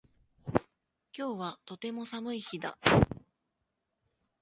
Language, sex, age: Japanese, female, 30-39